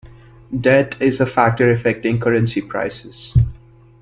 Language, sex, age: English, male, 19-29